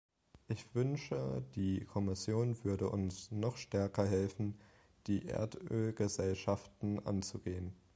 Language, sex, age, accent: German, male, 19-29, Deutschland Deutsch